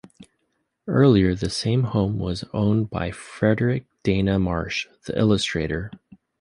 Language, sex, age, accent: English, male, 30-39, United States English